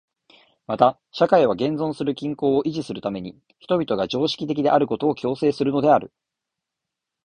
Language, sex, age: Japanese, male, 19-29